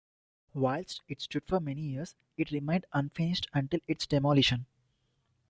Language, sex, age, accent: English, male, 19-29, India and South Asia (India, Pakistan, Sri Lanka)